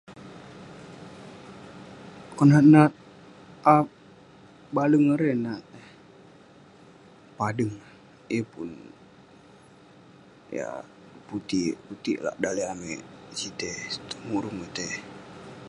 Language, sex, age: Western Penan, male, under 19